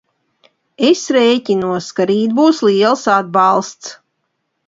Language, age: Latvian, 40-49